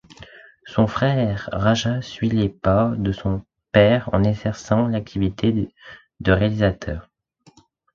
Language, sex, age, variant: French, male, under 19, Français de métropole